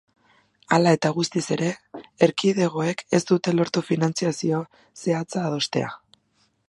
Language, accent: Basque, Erdialdekoa edo Nafarra (Gipuzkoa, Nafarroa)